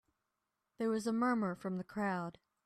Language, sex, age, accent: English, female, 19-29, United States English